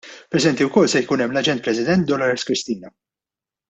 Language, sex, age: Maltese, male, 40-49